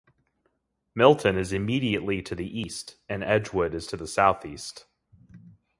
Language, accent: English, United States English